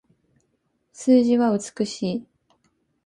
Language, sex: Japanese, female